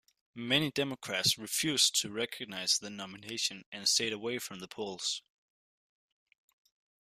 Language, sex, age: English, male, under 19